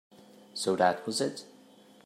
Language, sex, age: English, male, 30-39